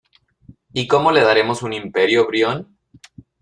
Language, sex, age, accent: Spanish, male, 19-29, México